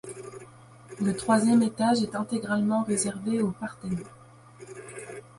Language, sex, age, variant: French, female, 19-29, Français de métropole